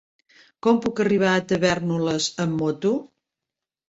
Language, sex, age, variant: Catalan, female, 70-79, Central